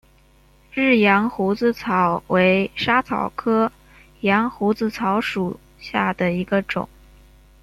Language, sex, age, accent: Chinese, female, 19-29, 出生地：江西省